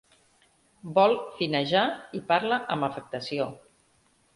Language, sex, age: Catalan, female, 40-49